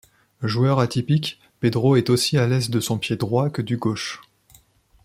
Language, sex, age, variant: French, male, 30-39, Français de métropole